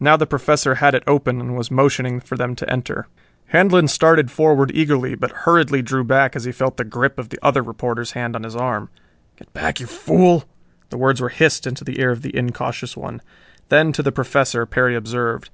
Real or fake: real